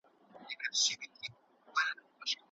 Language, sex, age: Pashto, female, 30-39